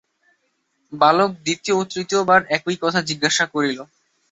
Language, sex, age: Bengali, male, 19-29